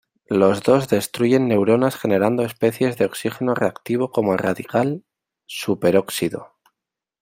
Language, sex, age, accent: Spanish, male, 30-39, España: Centro-Sur peninsular (Madrid, Toledo, Castilla-La Mancha)